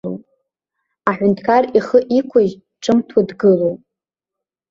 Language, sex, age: Abkhazian, female, under 19